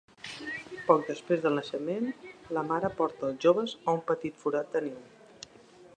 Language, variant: Catalan, Central